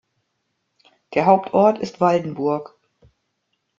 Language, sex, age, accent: German, female, 40-49, Deutschland Deutsch